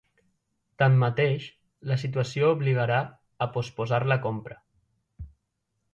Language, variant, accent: Catalan, Valencià central, valencià